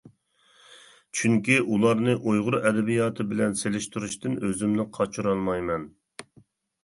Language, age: Uyghur, 40-49